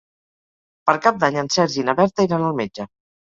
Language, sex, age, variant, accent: Catalan, female, 50-59, Central, central